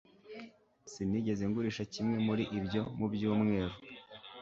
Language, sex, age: Kinyarwanda, male, 19-29